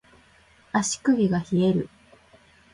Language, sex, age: Japanese, female, 50-59